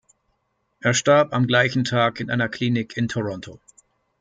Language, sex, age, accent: German, male, 30-39, Deutschland Deutsch